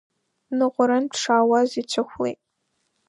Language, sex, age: Abkhazian, female, under 19